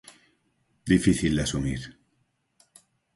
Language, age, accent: Galician, 50-59, Oriental (común en zona oriental)